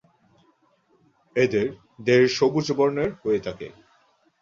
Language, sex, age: Bengali, male, 19-29